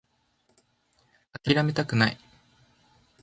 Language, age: Japanese, 19-29